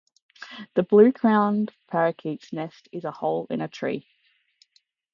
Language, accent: English, Australian English